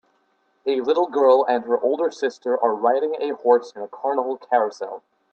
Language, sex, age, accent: English, male, under 19, United States English